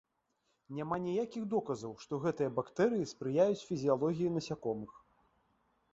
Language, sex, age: Belarusian, male, 40-49